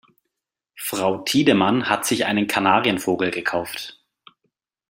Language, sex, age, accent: German, male, 30-39, Deutschland Deutsch